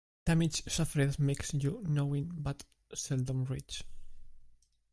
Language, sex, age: English, male, 19-29